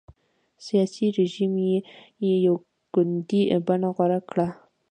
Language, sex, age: Pashto, female, 19-29